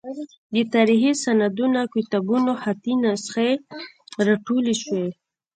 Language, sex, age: Pashto, female, 19-29